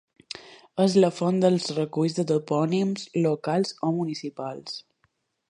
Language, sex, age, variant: Catalan, female, 19-29, Balear